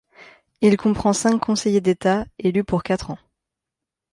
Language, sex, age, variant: French, female, 30-39, Français de métropole